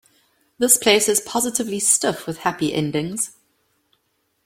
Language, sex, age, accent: English, female, 30-39, Southern African (South Africa, Zimbabwe, Namibia)